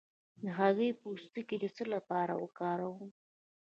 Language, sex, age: Pashto, female, 19-29